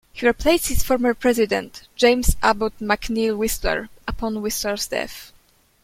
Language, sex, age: English, female, under 19